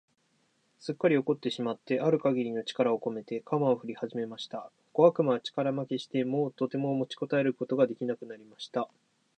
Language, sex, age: Japanese, male, 19-29